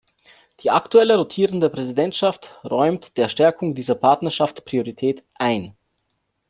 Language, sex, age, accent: German, male, 19-29, Österreichisches Deutsch